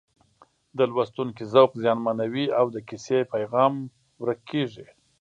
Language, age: Pashto, 40-49